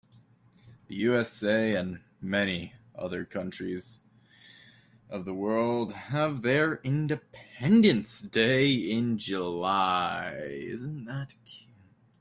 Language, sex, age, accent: English, male, under 19, United States English